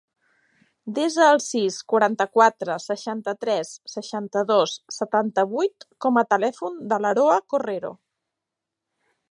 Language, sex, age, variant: Catalan, female, 40-49, Central